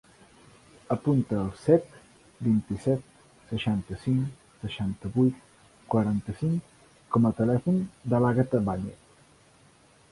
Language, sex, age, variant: Catalan, male, 50-59, Central